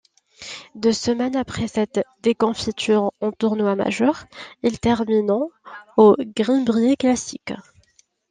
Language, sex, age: French, female, 19-29